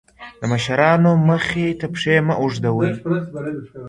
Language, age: Pashto, under 19